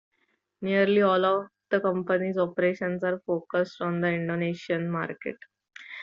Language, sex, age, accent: English, female, 30-39, India and South Asia (India, Pakistan, Sri Lanka)